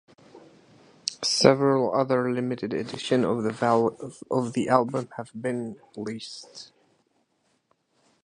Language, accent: English, United States English